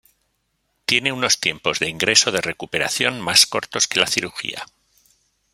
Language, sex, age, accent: Spanish, male, 50-59, España: Norte peninsular (Asturias, Castilla y León, Cantabria, País Vasco, Navarra, Aragón, La Rioja, Guadalajara, Cuenca)